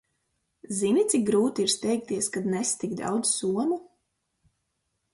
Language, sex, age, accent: Latvian, female, 19-29, Vidus dialekts